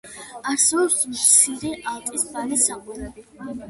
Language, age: Georgian, under 19